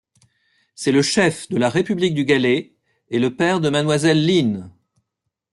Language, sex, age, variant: French, male, 50-59, Français de métropole